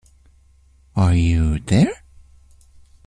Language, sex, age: English, male, 19-29